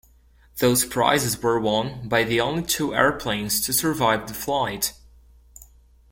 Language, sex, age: English, male, under 19